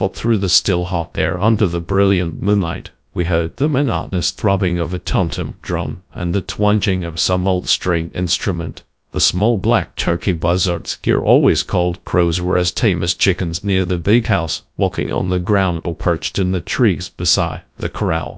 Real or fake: fake